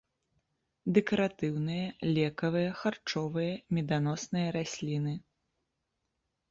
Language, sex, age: Belarusian, female, 30-39